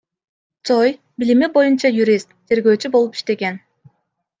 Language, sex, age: Kyrgyz, female, 19-29